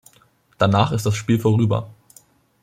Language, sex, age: German, male, under 19